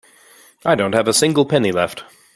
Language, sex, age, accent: English, male, 40-49, Canadian English